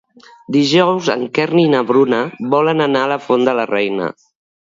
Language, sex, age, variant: Catalan, female, 50-59, Septentrional